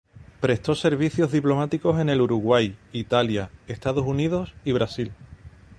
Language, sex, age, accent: Spanish, male, 40-49, España: Sur peninsular (Andalucia, Extremadura, Murcia)